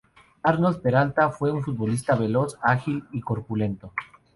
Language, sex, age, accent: Spanish, male, 19-29, México